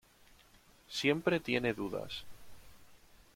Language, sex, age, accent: Spanish, male, 19-29, España: Norte peninsular (Asturias, Castilla y León, Cantabria, País Vasco, Navarra, Aragón, La Rioja, Guadalajara, Cuenca)